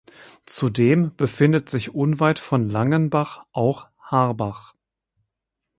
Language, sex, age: German, male, 50-59